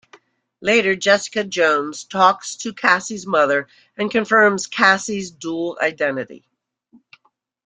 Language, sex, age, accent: English, female, 60-69, United States English